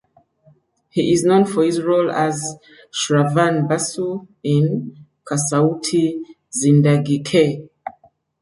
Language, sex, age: English, female, 40-49